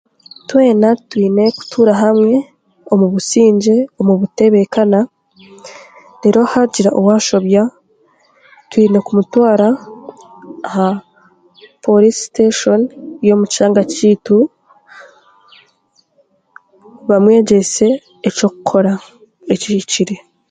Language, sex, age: Chiga, female, 19-29